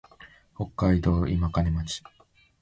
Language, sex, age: Japanese, male, 19-29